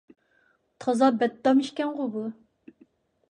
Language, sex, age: Uyghur, female, 40-49